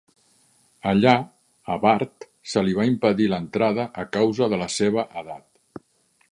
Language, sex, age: Catalan, male, 50-59